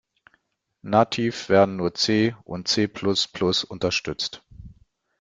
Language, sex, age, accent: German, male, 50-59, Deutschland Deutsch